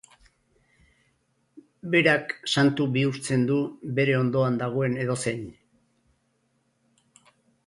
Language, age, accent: Basque, 60-69, Erdialdekoa edo Nafarra (Gipuzkoa, Nafarroa)